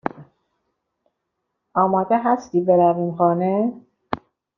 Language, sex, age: Persian, female, 50-59